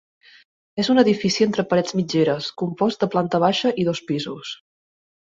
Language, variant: Catalan, Central